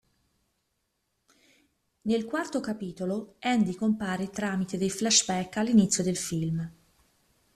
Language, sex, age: Italian, female, 19-29